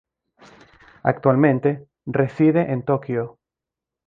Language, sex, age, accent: Spanish, male, 30-39, Caribe: Cuba, Venezuela, Puerto Rico, República Dominicana, Panamá, Colombia caribeña, México caribeño, Costa del golfo de México